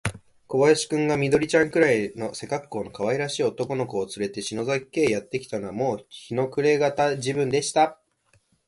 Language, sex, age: Japanese, male, 19-29